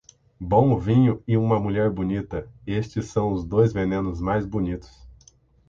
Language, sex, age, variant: Portuguese, male, 30-39, Portuguese (Brasil)